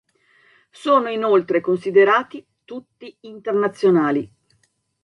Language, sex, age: Italian, female, 40-49